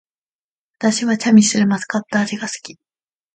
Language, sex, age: Japanese, female, under 19